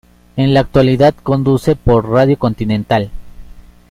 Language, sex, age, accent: Spanish, male, 30-39, México